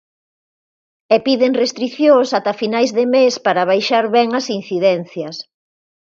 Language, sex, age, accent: Galician, female, 40-49, Normativo (estándar)